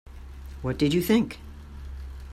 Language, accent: English, United States English